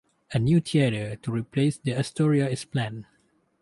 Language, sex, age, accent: English, male, 19-29, Malaysian English